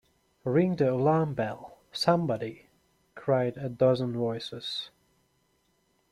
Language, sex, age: English, male, 19-29